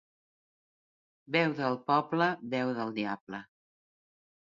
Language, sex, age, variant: Catalan, female, 60-69, Central